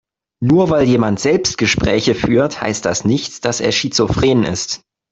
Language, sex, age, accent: German, male, 19-29, Deutschland Deutsch